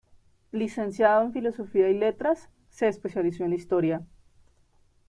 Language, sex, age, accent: Spanish, female, 19-29, Andino-Pacífico: Colombia, Perú, Ecuador, oeste de Bolivia y Venezuela andina